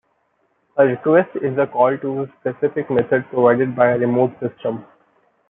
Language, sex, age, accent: English, male, 19-29, India and South Asia (India, Pakistan, Sri Lanka)